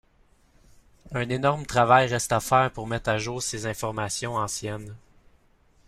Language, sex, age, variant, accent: French, male, 19-29, Français d'Amérique du Nord, Français du Canada